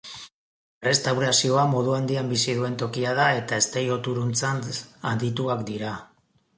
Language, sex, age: Basque, male, 50-59